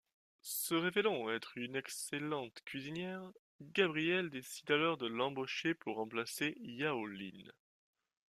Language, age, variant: French, 19-29, Français de métropole